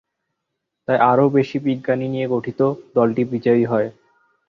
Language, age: Bengali, under 19